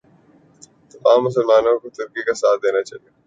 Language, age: Urdu, 19-29